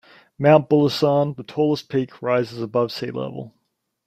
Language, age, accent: English, 19-29, Australian English